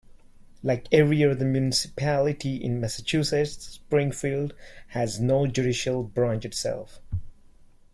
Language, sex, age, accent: English, male, 30-39, India and South Asia (India, Pakistan, Sri Lanka)